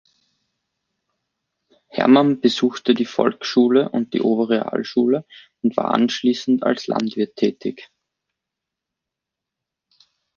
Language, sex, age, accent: German, male, 19-29, Österreichisches Deutsch